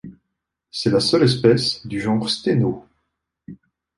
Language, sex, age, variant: French, male, 50-59, Français de métropole